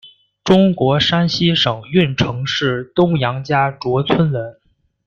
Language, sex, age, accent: Chinese, male, 19-29, 出生地：河北省